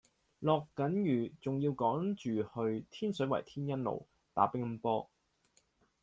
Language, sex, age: Cantonese, male, 30-39